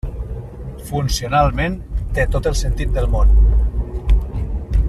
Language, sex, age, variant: Catalan, male, 40-49, Nord-Occidental